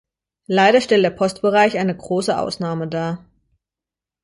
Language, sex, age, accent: German, female, 19-29, Deutschland Deutsch